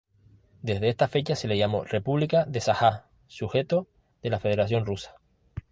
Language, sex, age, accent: Spanish, male, 30-39, España: Islas Canarias